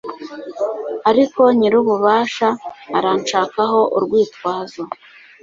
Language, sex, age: Kinyarwanda, female, 30-39